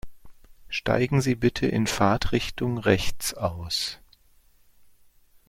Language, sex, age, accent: German, male, 50-59, Deutschland Deutsch